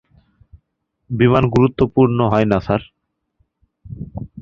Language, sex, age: Bengali, male, 19-29